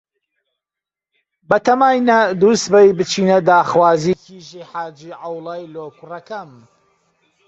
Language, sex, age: Central Kurdish, male, 19-29